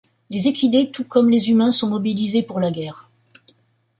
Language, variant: French, Français de métropole